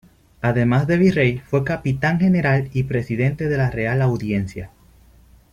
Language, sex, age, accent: Spanish, male, 19-29, Caribe: Cuba, Venezuela, Puerto Rico, República Dominicana, Panamá, Colombia caribeña, México caribeño, Costa del golfo de México